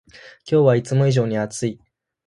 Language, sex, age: Japanese, male, 19-29